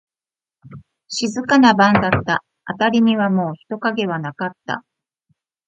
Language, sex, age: Japanese, female, 40-49